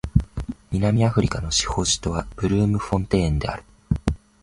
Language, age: Japanese, 19-29